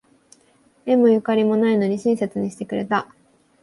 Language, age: Japanese, 19-29